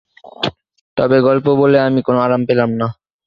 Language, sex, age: Bengali, male, under 19